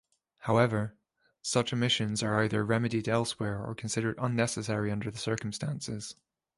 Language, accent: English, Scottish English